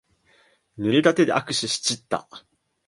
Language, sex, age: Japanese, male, 19-29